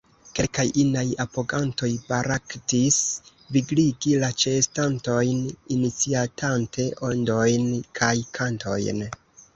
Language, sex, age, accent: Esperanto, female, 19-29, Internacia